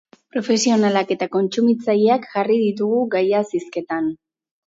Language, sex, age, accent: Basque, female, 40-49, Mendebalekoa (Araba, Bizkaia, Gipuzkoako mendebaleko herri batzuk)